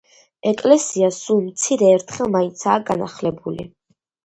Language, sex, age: Georgian, female, under 19